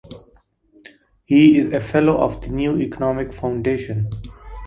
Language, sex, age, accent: English, male, 19-29, United States English